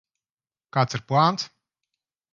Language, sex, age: Latvian, male, 40-49